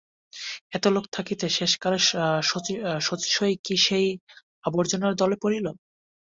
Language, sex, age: Bengali, male, 19-29